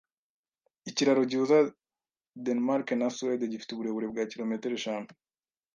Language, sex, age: Kinyarwanda, male, 19-29